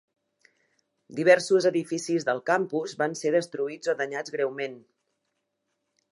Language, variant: Catalan, Central